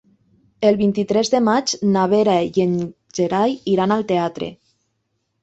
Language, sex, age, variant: Catalan, female, 19-29, Nord-Occidental